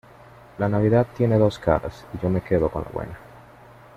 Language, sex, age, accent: Spanish, male, 30-39, Caribe: Cuba, Venezuela, Puerto Rico, República Dominicana, Panamá, Colombia caribeña, México caribeño, Costa del golfo de México